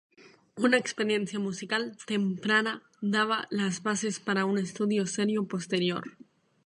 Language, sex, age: Spanish, female, 19-29